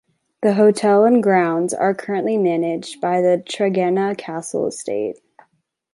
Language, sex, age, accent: English, female, 19-29, United States English